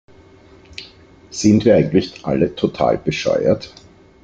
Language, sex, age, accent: German, male, 40-49, Österreichisches Deutsch